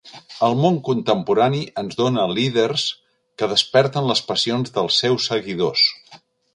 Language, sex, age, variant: Catalan, male, 60-69, Central